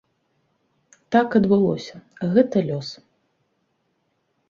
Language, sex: Belarusian, female